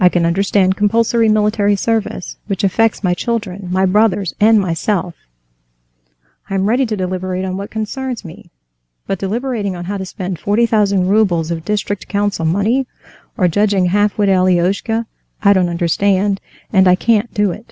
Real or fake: real